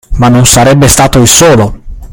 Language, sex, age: Italian, male, 30-39